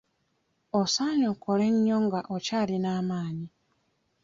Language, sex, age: Ganda, female, 30-39